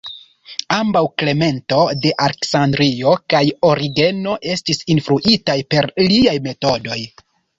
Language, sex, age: Esperanto, male, 19-29